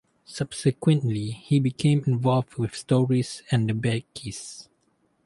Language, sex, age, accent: English, male, 19-29, Malaysian English